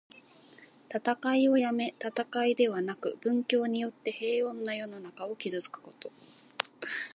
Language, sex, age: Japanese, female, 19-29